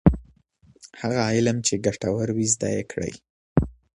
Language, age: Pashto, under 19